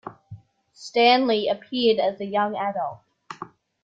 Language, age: English, 90+